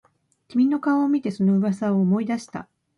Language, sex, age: Japanese, female, 50-59